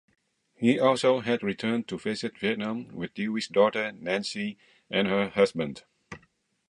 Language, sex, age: English, male, 40-49